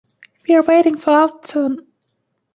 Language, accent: English, England English